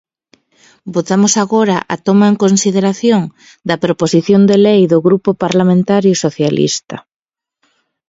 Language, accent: Galician, Normativo (estándar)